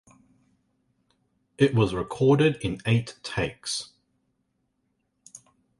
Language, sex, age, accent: English, male, 30-39, Australian English